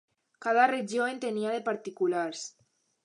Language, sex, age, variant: Catalan, female, under 19, Alacantí